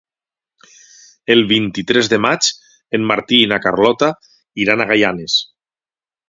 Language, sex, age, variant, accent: Catalan, male, 40-49, Valencià septentrional, valencià